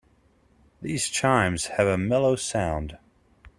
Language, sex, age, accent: English, male, 30-39, United States English